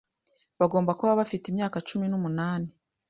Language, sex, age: Kinyarwanda, female, 19-29